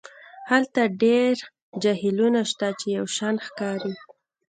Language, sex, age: Pashto, female, 19-29